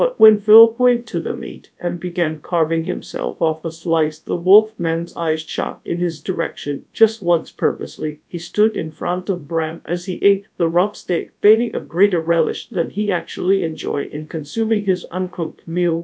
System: TTS, GradTTS